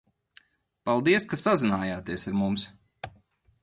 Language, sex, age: Latvian, male, 30-39